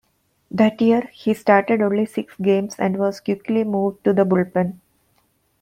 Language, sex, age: English, female, 40-49